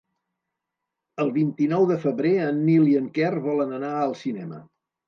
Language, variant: Catalan, Central